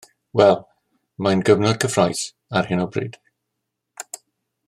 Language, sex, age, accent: Welsh, male, 60-69, Y Deyrnas Unedig Cymraeg